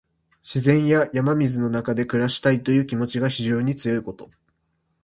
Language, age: Japanese, 19-29